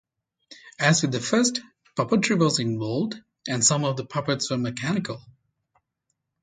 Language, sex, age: English, male, 30-39